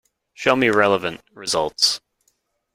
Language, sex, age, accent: English, male, 19-29, United States English